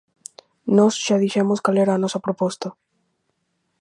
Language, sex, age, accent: Galician, female, under 19, Normativo (estándar)